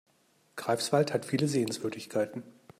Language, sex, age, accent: German, male, 50-59, Deutschland Deutsch